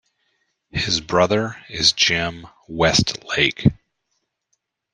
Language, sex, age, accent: English, male, 40-49, United States English